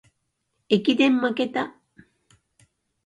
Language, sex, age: Japanese, female, 60-69